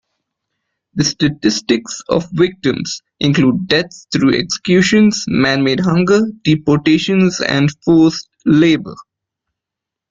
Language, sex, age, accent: English, male, 19-29, India and South Asia (India, Pakistan, Sri Lanka)